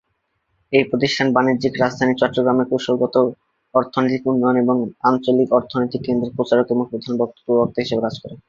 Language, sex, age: Bengali, male, 19-29